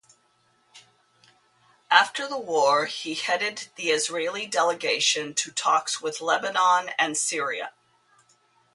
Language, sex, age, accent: English, female, 50-59, United States English